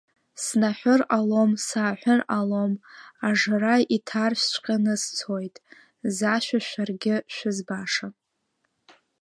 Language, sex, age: Abkhazian, female, under 19